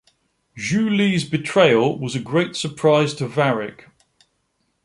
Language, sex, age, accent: English, male, 50-59, England English